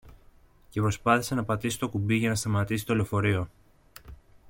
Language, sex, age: Greek, male, 30-39